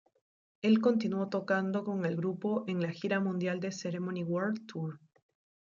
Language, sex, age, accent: Spanish, female, 19-29, Andino-Pacífico: Colombia, Perú, Ecuador, oeste de Bolivia y Venezuela andina